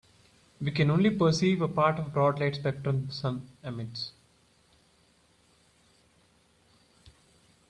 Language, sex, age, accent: English, male, 19-29, India and South Asia (India, Pakistan, Sri Lanka)